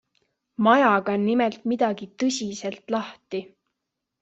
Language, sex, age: Estonian, female, 19-29